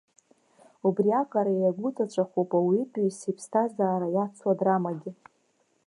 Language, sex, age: Abkhazian, female, 30-39